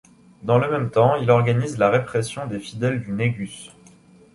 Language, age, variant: French, 19-29, Français de métropole